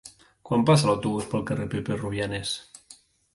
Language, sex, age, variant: Catalan, male, 30-39, Central